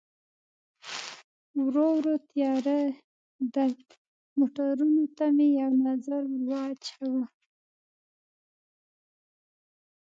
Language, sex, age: Pashto, female, 30-39